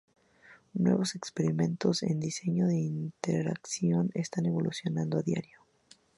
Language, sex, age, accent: Spanish, female, 19-29, México